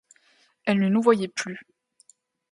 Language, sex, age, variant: French, female, 19-29, Français d'Europe